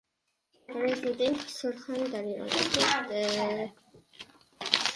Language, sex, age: Uzbek, male, 19-29